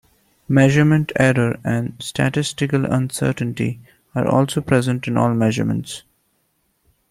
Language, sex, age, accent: English, male, 19-29, India and South Asia (India, Pakistan, Sri Lanka)